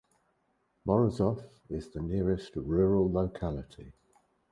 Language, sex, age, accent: English, male, 60-69, England English